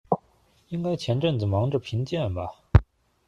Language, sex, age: Chinese, male, 19-29